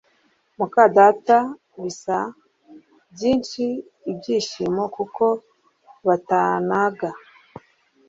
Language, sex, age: Kinyarwanda, female, 30-39